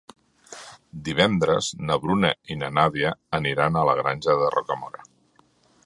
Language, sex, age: Catalan, male, 50-59